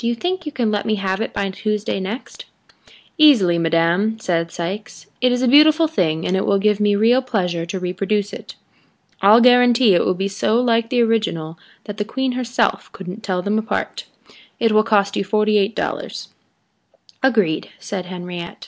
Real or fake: real